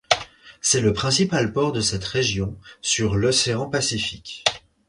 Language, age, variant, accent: French, 19-29, Français d'Europe, Français de Suisse